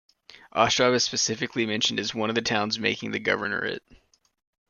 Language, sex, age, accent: English, male, 19-29, United States English